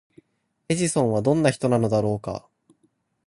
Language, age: Japanese, under 19